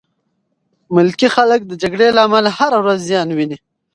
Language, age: Pashto, 19-29